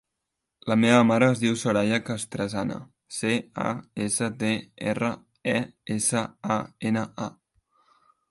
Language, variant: Catalan, Central